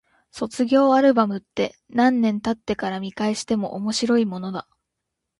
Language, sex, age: Japanese, female, 19-29